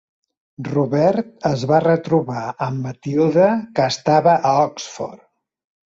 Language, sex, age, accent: Catalan, male, 70-79, Barcelona